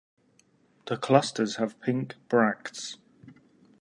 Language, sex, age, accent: English, male, 30-39, England English